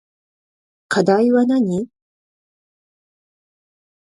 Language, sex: Japanese, female